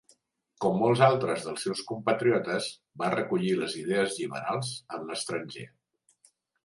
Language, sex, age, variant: Catalan, male, 60-69, Central